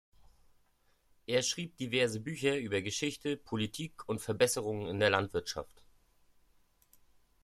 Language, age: German, 30-39